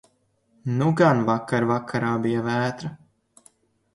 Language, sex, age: Latvian, male, 19-29